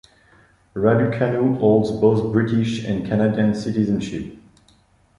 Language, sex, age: English, male, 19-29